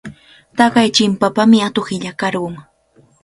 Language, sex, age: Cajatambo North Lima Quechua, female, 19-29